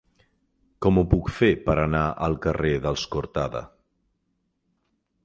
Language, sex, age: Catalan, male, 40-49